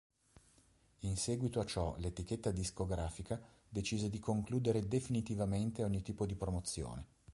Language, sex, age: Italian, male, 40-49